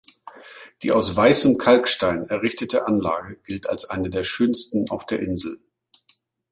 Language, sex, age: German, male, 50-59